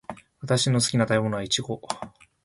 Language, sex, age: Japanese, male, 19-29